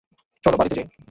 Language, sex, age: Bengali, male, 19-29